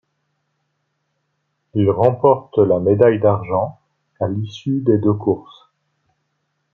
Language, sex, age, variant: French, male, 40-49, Français de métropole